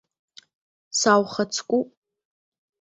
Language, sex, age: Abkhazian, female, under 19